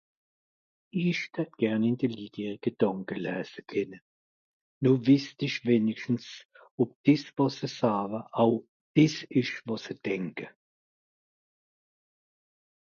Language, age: Swiss German, 60-69